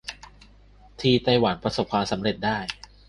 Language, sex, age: Thai, male, 19-29